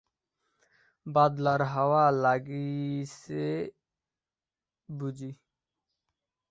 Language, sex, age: Bengali, male, 19-29